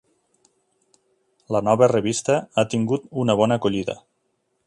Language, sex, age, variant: Catalan, male, 40-49, Nord-Occidental